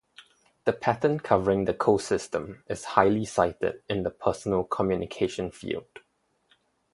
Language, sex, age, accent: English, male, 19-29, Singaporean English